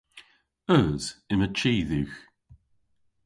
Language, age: Cornish, 50-59